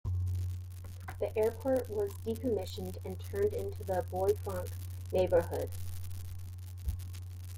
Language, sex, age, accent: English, female, 30-39, United States English